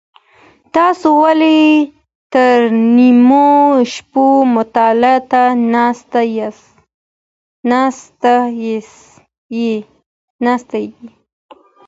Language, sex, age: Pashto, female, 19-29